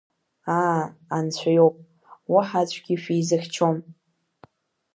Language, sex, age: Abkhazian, female, under 19